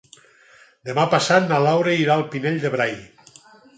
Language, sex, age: Catalan, male, 60-69